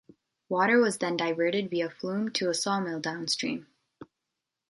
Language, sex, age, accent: English, female, 19-29, Canadian English